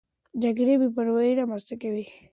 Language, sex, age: Pashto, male, 19-29